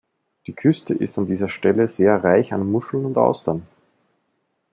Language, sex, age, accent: German, male, 19-29, Österreichisches Deutsch